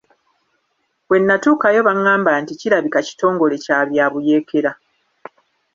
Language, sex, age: Ganda, female, 30-39